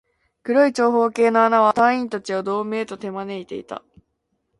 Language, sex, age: Japanese, female, 19-29